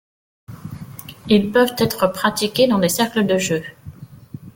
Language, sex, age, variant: French, female, 40-49, Français de métropole